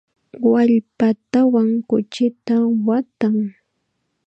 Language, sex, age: Chiquián Ancash Quechua, female, 19-29